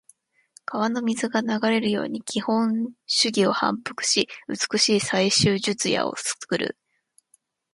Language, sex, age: Japanese, female, 19-29